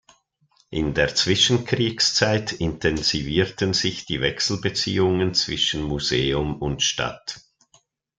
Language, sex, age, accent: German, male, 60-69, Schweizerdeutsch